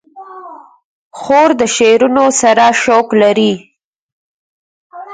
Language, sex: Pashto, female